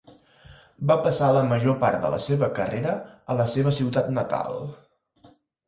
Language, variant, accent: Catalan, Central, Empordanès